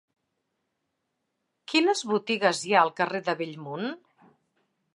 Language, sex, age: Catalan, female, 50-59